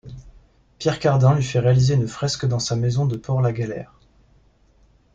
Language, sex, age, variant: French, male, 19-29, Français de métropole